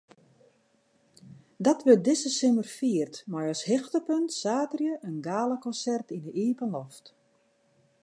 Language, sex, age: Western Frisian, female, 60-69